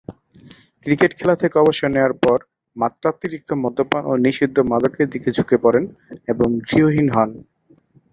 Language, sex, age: Bengali, male, 19-29